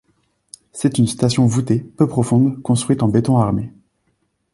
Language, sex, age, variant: French, male, 19-29, Français de métropole